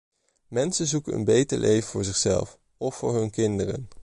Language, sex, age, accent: Dutch, male, 19-29, Nederlands Nederlands